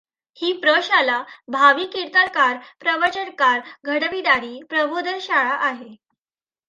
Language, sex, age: Marathi, female, under 19